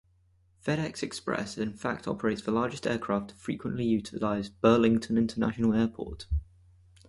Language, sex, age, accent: English, male, 19-29, England English